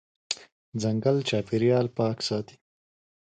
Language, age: Pashto, 19-29